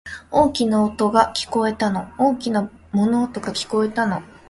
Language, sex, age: Japanese, female, 19-29